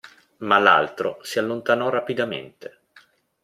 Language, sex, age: Italian, male, 30-39